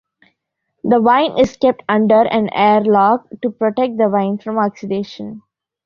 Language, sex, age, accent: English, female, 19-29, India and South Asia (India, Pakistan, Sri Lanka)